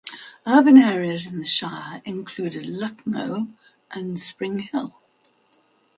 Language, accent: English, England English